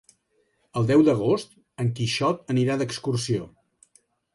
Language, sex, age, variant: Catalan, male, 60-69, Central